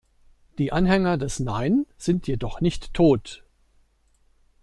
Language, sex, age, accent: German, male, 50-59, Deutschland Deutsch